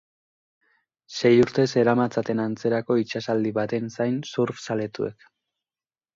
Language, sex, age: Basque, male, 19-29